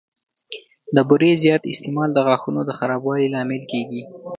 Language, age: Pashto, 19-29